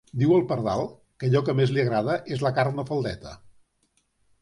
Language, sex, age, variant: Catalan, male, 60-69, Central